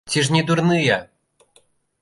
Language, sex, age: Belarusian, male, 19-29